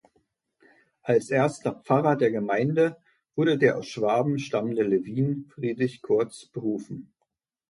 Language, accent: German, Deutschland Deutsch